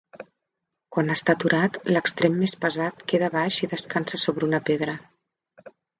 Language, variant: Catalan, Central